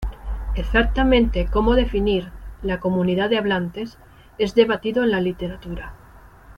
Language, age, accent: Spanish, 40-49, España: Norte peninsular (Asturias, Castilla y León, Cantabria, País Vasco, Navarra, Aragón, La Rioja, Guadalajara, Cuenca)